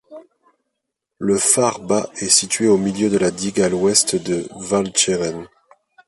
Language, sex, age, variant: French, male, 30-39, Français de métropole